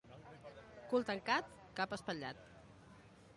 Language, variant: Catalan, Central